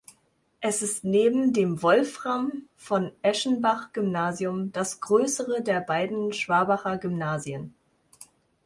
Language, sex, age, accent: German, female, 19-29, Deutschland Deutsch